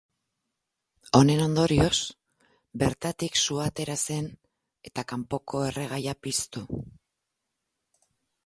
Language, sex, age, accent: Basque, female, 50-59, Mendebalekoa (Araba, Bizkaia, Gipuzkoako mendebaleko herri batzuk)